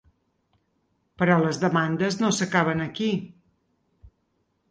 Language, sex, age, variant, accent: Catalan, female, 50-59, Balear, menorquí